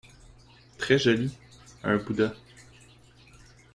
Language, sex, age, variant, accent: French, male, 19-29, Français d'Amérique du Nord, Français du Canada